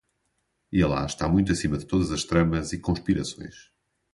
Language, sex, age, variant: Portuguese, male, 19-29, Portuguese (Portugal)